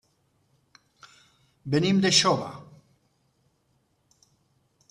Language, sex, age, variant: Catalan, male, 40-49, Nord-Occidental